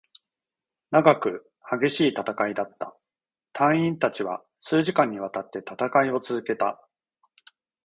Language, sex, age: Japanese, male, 40-49